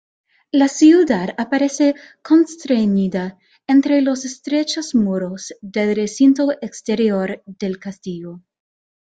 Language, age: Spanish, 19-29